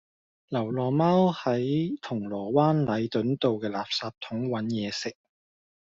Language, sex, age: Cantonese, male, 30-39